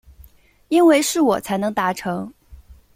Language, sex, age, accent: Chinese, female, 30-39, 出生地：上海市